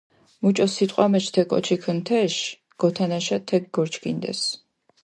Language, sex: Mingrelian, female